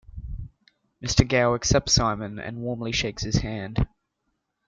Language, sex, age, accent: English, male, under 19, Australian English